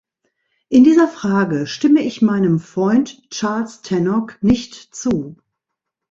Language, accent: German, Deutschland Deutsch